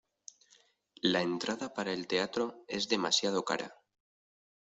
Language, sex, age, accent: Spanish, male, 19-29, España: Norte peninsular (Asturias, Castilla y León, Cantabria, País Vasco, Navarra, Aragón, La Rioja, Guadalajara, Cuenca)